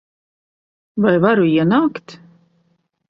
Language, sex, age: Latvian, female, 40-49